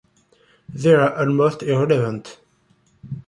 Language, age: English, 30-39